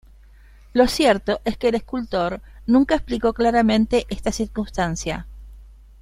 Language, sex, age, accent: Spanish, female, 60-69, Rioplatense: Argentina, Uruguay, este de Bolivia, Paraguay